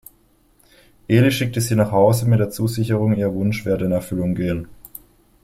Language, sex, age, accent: German, male, 19-29, Deutschland Deutsch